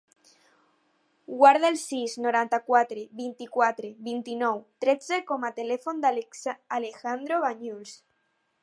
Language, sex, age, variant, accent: Catalan, female, under 19, Alacantí, valencià